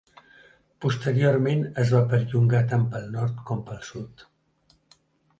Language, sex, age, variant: Catalan, male, 70-79, Central